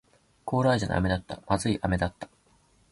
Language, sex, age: Japanese, male, 19-29